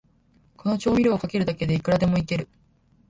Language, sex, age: Japanese, female, under 19